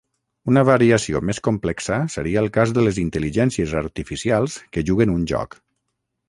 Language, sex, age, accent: Catalan, male, 40-49, valencià